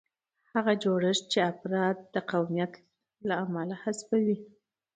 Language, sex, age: Pashto, female, 30-39